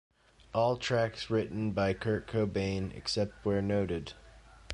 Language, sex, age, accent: English, male, 30-39, United States English